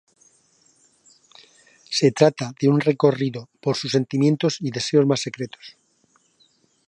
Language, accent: Spanish, España: Centro-Sur peninsular (Madrid, Toledo, Castilla-La Mancha)